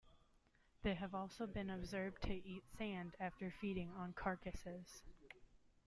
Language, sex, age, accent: English, female, 19-29, United States English